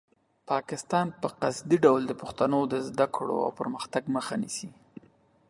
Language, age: Pashto, 30-39